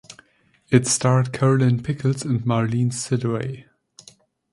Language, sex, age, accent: English, male, 19-29, German English